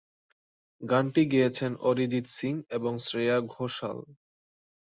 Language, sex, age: Bengali, male, 19-29